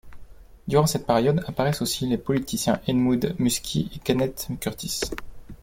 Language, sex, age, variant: French, male, 19-29, Français de métropole